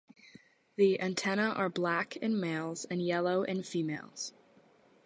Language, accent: English, United States English